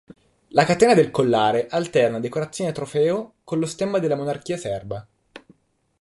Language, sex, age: Italian, male, under 19